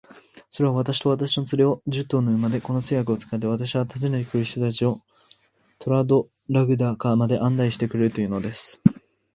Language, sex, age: Japanese, male, 19-29